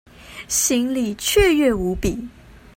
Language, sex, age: Chinese, female, 30-39